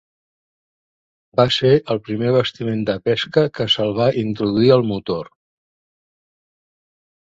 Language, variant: Catalan, Central